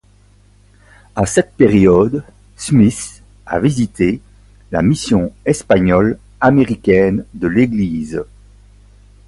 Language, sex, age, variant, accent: French, male, 60-69, Français d'Europe, Français de Belgique